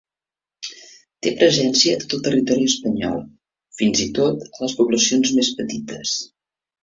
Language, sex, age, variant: Catalan, female, 50-59, Central